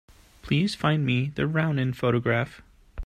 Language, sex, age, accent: English, male, 30-39, United States English